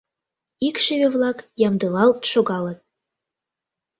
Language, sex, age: Mari, female, under 19